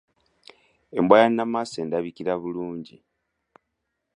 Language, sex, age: Ganda, male, 19-29